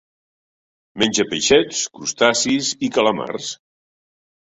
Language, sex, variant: Catalan, male, Nord-Occidental